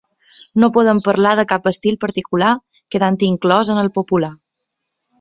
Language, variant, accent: Catalan, Balear, mallorquí